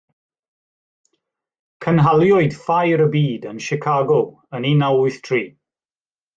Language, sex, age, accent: Welsh, male, 40-49, Y Deyrnas Unedig Cymraeg